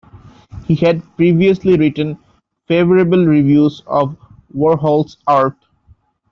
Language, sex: English, male